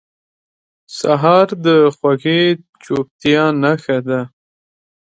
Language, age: Pashto, 19-29